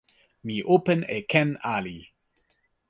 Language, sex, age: Toki Pona, male, 30-39